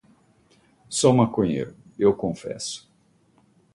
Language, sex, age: Portuguese, male, 50-59